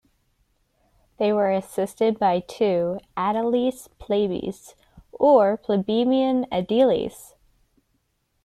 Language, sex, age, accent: English, female, 19-29, United States English